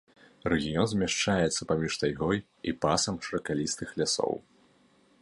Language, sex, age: Belarusian, male, 19-29